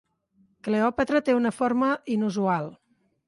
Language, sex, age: Catalan, male, 40-49